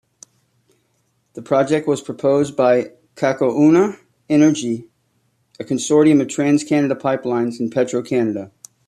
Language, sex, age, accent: English, male, 40-49, United States English